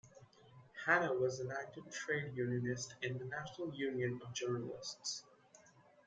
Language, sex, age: English, male, 19-29